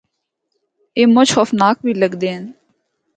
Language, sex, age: Northern Hindko, female, 19-29